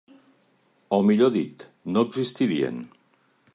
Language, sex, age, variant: Catalan, male, 50-59, Central